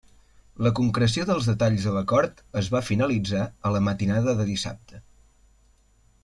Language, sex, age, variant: Catalan, male, 19-29, Central